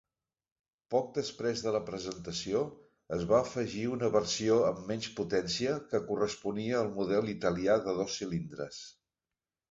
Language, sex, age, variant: Catalan, male, 70-79, Central